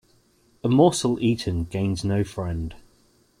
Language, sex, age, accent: English, male, 30-39, England English